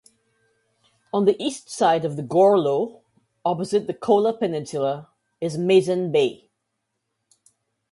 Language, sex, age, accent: English, female, 50-59, West Indies and Bermuda (Bahamas, Bermuda, Jamaica, Trinidad)